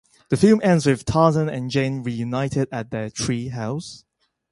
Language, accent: English, Hong Kong English